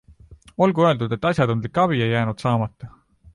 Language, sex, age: Estonian, male, 19-29